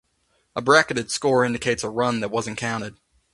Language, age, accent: English, 19-29, United States English